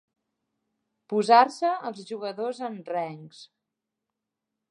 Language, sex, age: Catalan, female, 30-39